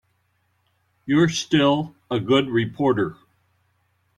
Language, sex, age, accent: English, male, 60-69, United States English